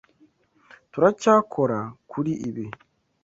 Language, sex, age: Kinyarwanda, male, 19-29